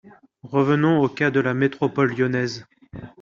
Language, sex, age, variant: French, male, 30-39, Français de métropole